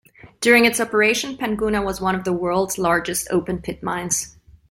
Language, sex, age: English, female, 30-39